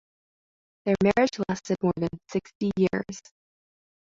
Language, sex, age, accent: English, female, 19-29, United States English